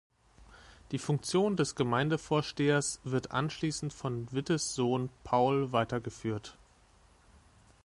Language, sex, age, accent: German, male, 30-39, Deutschland Deutsch